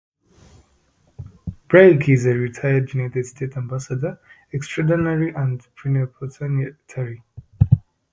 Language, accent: English, United States English; India and South Asia (India, Pakistan, Sri Lanka)